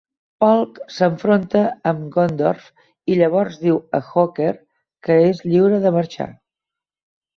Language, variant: Catalan, Central